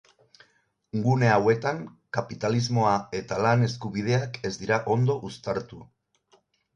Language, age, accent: Basque, 60-69, Erdialdekoa edo Nafarra (Gipuzkoa, Nafarroa)